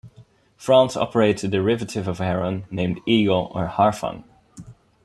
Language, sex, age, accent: English, male, 19-29, Dutch